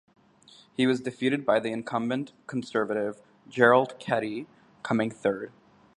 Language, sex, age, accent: English, male, 19-29, United States English